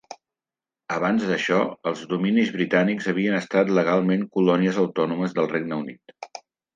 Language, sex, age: Catalan, male, 50-59